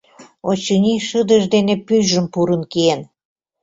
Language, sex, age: Mari, female, 70-79